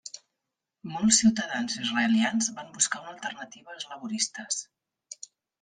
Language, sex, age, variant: Catalan, female, 40-49, Central